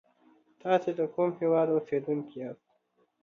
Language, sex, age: Pashto, male, 19-29